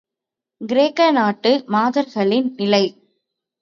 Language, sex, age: Tamil, female, 19-29